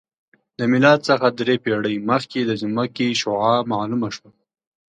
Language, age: Pashto, 19-29